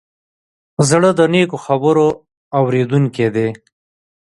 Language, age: Pashto, 30-39